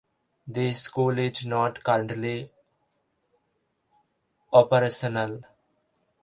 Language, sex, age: English, male, 19-29